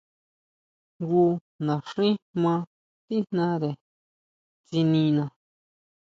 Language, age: Huautla Mazatec, 30-39